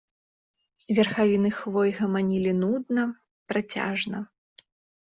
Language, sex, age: Belarusian, female, 19-29